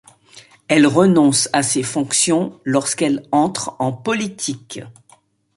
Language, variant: French, Français de métropole